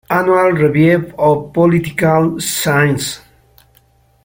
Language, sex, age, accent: Spanish, male, 70-79, México